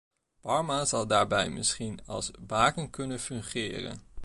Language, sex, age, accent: Dutch, male, 19-29, Nederlands Nederlands